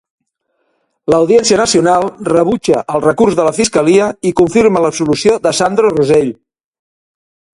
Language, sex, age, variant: Catalan, male, 60-69, Central